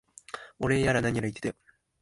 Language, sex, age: Japanese, male, 19-29